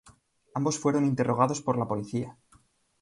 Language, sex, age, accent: Spanish, male, 19-29, España: Centro-Sur peninsular (Madrid, Toledo, Castilla-La Mancha)